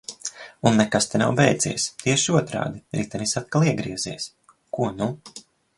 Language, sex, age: Latvian, male, 30-39